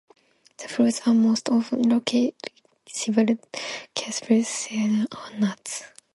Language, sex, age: English, female, 19-29